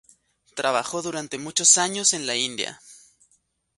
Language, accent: Spanish, México